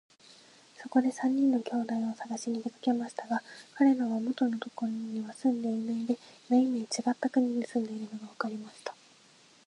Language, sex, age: Japanese, female, 19-29